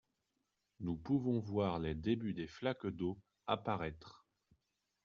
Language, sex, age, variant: French, male, 30-39, Français de métropole